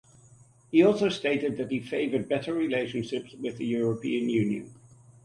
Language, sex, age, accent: English, male, 60-69, England English